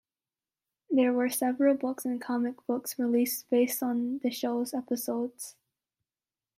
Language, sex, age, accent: English, female, under 19, United States English